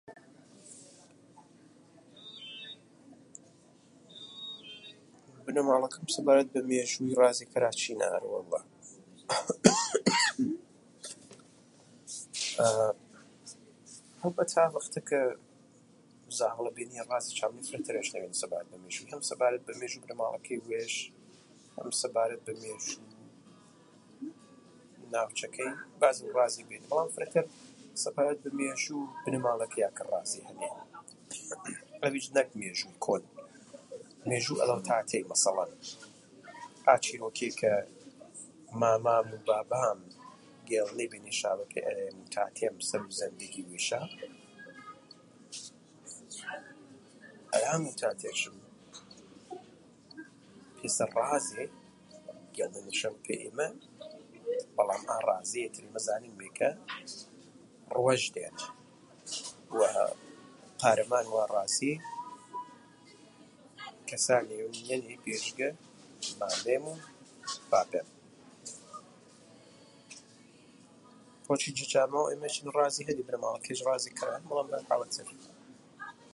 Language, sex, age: Gurani, male, 40-49